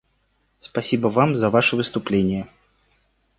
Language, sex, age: Russian, male, 40-49